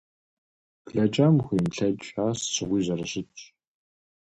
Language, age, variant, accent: Kabardian, 40-49, Адыгэбзэ (Къэбэрдей, Кирил, псоми зэдай), Джылэхъстэней (Gilahsteney)